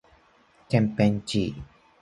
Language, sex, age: Japanese, male, 19-29